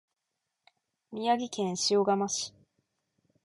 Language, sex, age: Japanese, female, 19-29